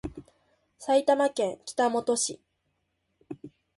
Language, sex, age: Japanese, female, under 19